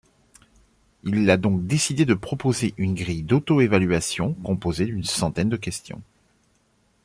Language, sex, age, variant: French, male, 40-49, Français de métropole